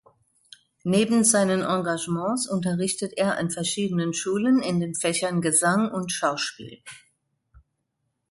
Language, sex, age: German, female, 50-59